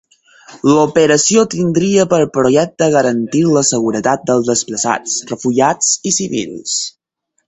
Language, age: Catalan, 19-29